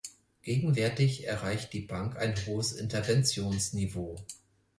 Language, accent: German, Deutschland Deutsch